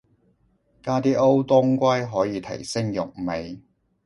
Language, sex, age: Cantonese, male, 30-39